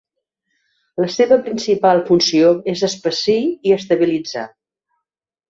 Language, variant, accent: Catalan, Central, central